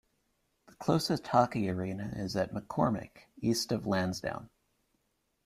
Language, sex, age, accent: English, male, 19-29, United States English